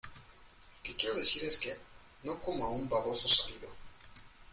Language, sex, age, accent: Spanish, male, 19-29, México